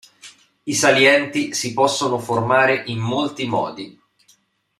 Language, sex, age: Italian, male, 30-39